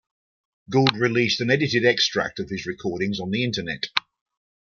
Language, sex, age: English, male, 60-69